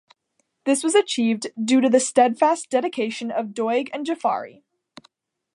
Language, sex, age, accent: English, female, under 19, United States English